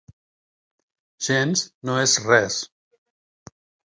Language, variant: Catalan, Central